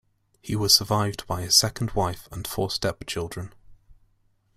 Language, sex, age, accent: English, male, 19-29, England English